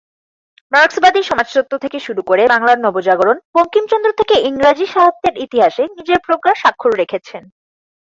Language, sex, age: Bengali, female, 19-29